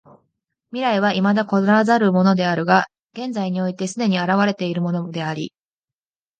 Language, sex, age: Japanese, female, under 19